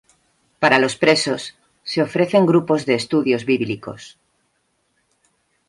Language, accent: Spanish, España: Centro-Sur peninsular (Madrid, Toledo, Castilla-La Mancha)